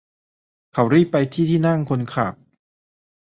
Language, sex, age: Thai, male, 30-39